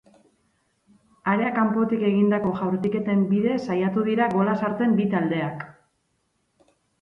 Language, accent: Basque, Mendebalekoa (Araba, Bizkaia, Gipuzkoako mendebaleko herri batzuk)